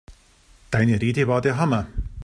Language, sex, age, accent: German, male, 50-59, Deutschland Deutsch